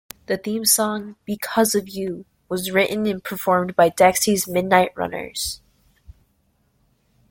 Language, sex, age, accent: English, female, under 19, United States English